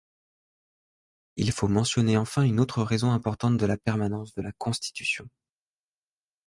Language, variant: French, Français de métropole